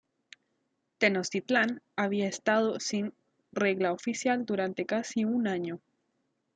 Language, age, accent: Spanish, 19-29, Chileno: Chile, Cuyo